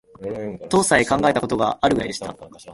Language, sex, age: Japanese, male, 19-29